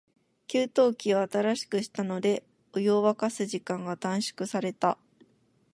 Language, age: Japanese, 19-29